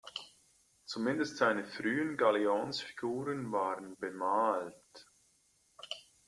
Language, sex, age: German, male, 40-49